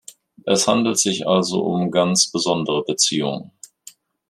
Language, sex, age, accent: German, male, 50-59, Deutschland Deutsch